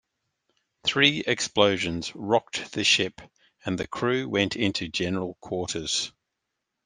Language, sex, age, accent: English, male, 50-59, Australian English